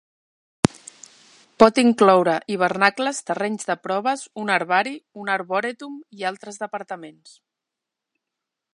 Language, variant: Catalan, Central